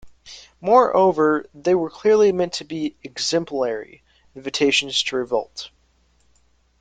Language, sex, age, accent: English, male, under 19, United States English